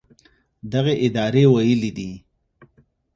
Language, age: Pashto, 30-39